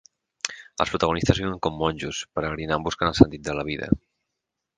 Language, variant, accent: Catalan, Central, Barceloní